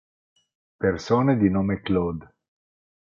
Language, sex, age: Italian, male, 40-49